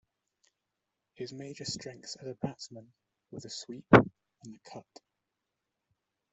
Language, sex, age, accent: English, male, 19-29, England English